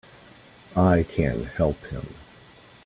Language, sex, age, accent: English, male, 40-49, United States English